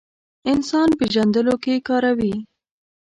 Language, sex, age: Pashto, female, under 19